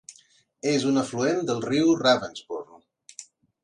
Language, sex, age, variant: Catalan, male, 30-39, Central